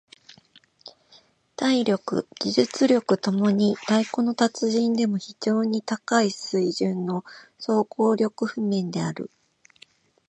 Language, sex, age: Japanese, female, 40-49